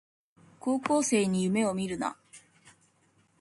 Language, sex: Japanese, female